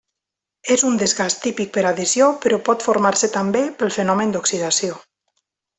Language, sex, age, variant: Catalan, female, 30-39, Nord-Occidental